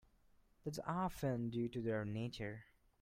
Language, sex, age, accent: English, male, 19-29, India and South Asia (India, Pakistan, Sri Lanka)